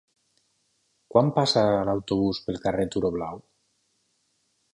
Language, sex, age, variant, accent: Catalan, male, 30-39, Nord-Occidental, Lleidatà